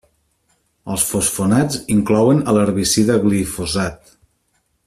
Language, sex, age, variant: Catalan, male, 40-49, Nord-Occidental